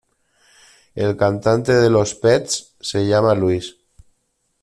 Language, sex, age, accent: Spanish, male, 40-49, España: Norte peninsular (Asturias, Castilla y León, Cantabria, País Vasco, Navarra, Aragón, La Rioja, Guadalajara, Cuenca)